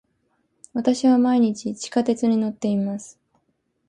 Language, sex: Japanese, female